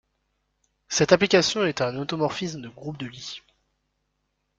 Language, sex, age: French, male, 19-29